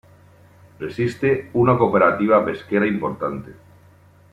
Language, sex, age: Spanish, male, 50-59